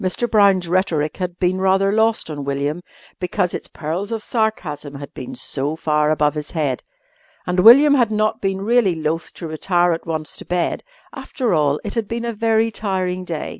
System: none